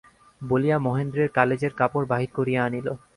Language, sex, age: Bengali, male, 19-29